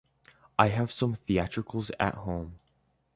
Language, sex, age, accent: English, male, under 19, United States English